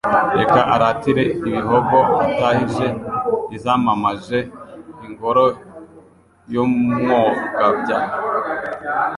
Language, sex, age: Kinyarwanda, male, 19-29